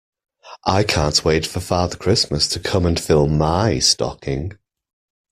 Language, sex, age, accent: English, male, 30-39, England English